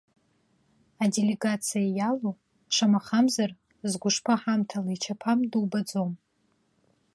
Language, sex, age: Abkhazian, female, 19-29